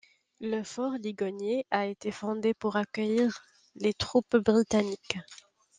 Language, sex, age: French, female, 19-29